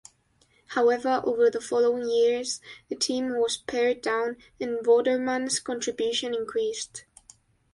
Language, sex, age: English, female, 19-29